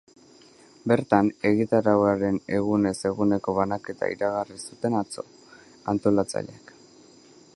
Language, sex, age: Basque, male, 19-29